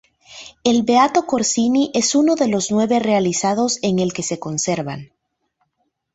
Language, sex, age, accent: Spanish, female, 30-39, América central